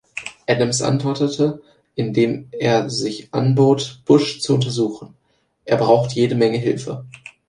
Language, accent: German, Deutschland Deutsch